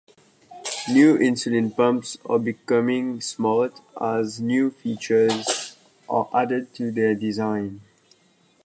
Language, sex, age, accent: English, male, 19-29, United States English